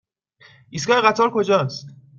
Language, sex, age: Persian, male, 19-29